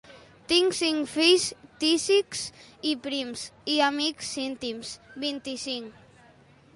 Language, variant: Catalan, Central